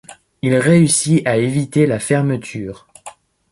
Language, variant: French, Français de métropole